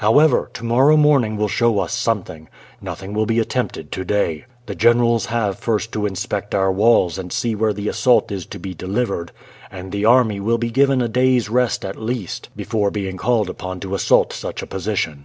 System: none